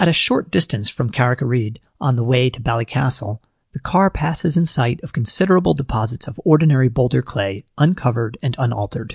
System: none